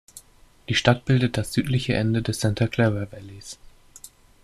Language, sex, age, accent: German, male, 19-29, Deutschland Deutsch